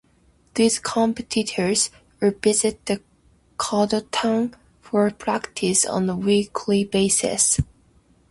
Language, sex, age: English, female, 19-29